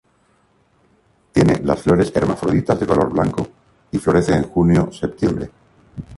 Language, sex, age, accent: Spanish, male, 60-69, España: Centro-Sur peninsular (Madrid, Toledo, Castilla-La Mancha)